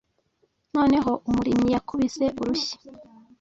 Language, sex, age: Kinyarwanda, female, 19-29